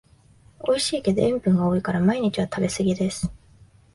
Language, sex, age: Japanese, female, 19-29